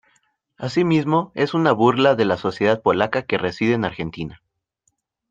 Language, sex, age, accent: Spanish, male, 19-29, México